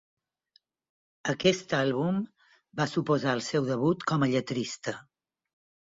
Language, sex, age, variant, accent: Catalan, female, 60-69, Balear, balear